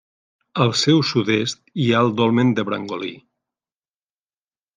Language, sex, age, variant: Catalan, male, 50-59, Central